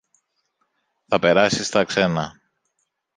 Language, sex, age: Greek, male, 50-59